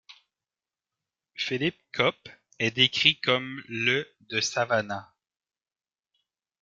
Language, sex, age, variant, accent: French, male, 30-39, Français d'Amérique du Nord, Français du Canada